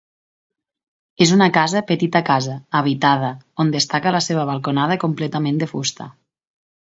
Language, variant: Catalan, Tortosí